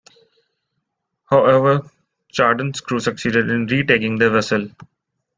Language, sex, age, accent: English, male, 19-29, India and South Asia (India, Pakistan, Sri Lanka)